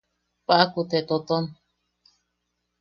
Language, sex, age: Yaqui, female, 30-39